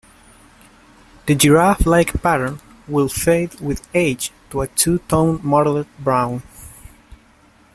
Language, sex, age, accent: English, male, 19-29, United States English